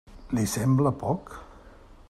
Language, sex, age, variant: Catalan, male, 60-69, Central